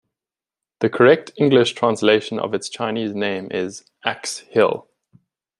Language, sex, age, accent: English, male, 19-29, Southern African (South Africa, Zimbabwe, Namibia)